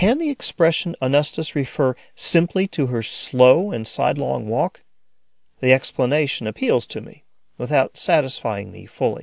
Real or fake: real